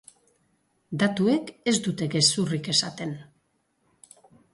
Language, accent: Basque, Erdialdekoa edo Nafarra (Gipuzkoa, Nafarroa)